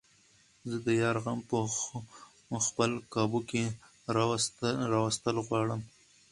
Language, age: Pashto, 19-29